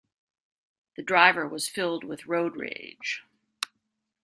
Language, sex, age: English, female, 50-59